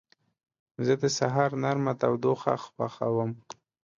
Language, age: Pashto, 19-29